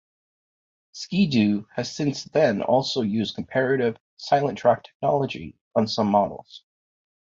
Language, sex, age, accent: English, male, 40-49, Canadian English